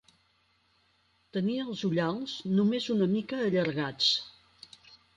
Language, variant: Catalan, Central